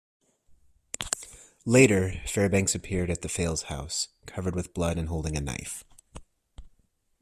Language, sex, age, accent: English, male, 30-39, United States English